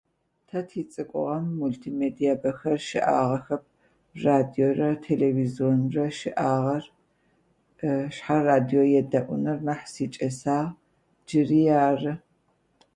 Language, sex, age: Adyghe, female, 50-59